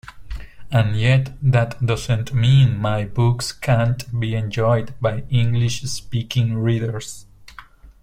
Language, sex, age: English, male, 30-39